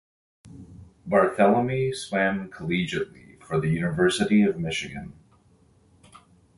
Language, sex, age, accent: English, male, 40-49, Canadian English